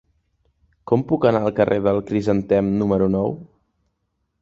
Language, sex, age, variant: Catalan, male, 19-29, Central